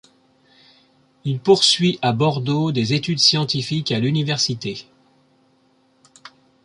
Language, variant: French, Français de métropole